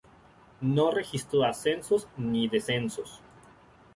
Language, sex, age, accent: Spanish, male, 19-29, México